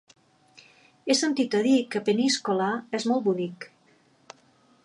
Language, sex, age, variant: Catalan, female, 40-49, Balear